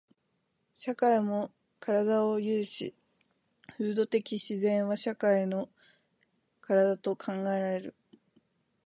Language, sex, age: Japanese, female, 19-29